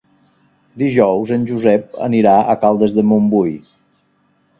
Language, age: Catalan, 40-49